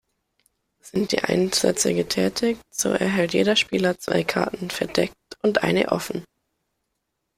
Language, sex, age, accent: German, male, under 19, Deutschland Deutsch